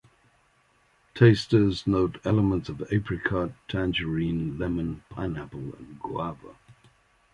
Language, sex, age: English, male, 70-79